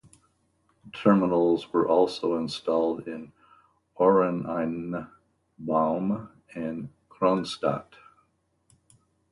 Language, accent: English, United States English